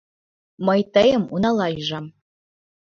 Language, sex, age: Mari, female, under 19